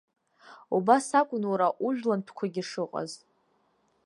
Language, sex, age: Abkhazian, female, 19-29